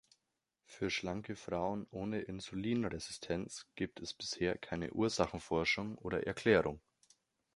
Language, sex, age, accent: German, male, 19-29, Deutschland Deutsch